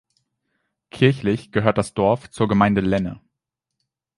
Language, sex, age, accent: German, male, 19-29, Deutschland Deutsch